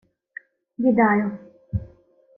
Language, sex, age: Ukrainian, female, 19-29